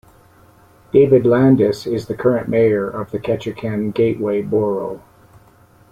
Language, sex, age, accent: English, male, 60-69, Canadian English